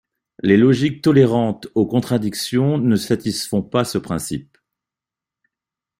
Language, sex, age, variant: French, male, 50-59, Français de métropole